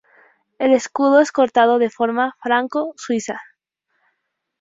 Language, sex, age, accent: Spanish, female, 19-29, México